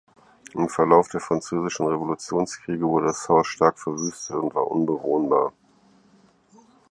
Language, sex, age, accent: German, male, 50-59, Deutschland Deutsch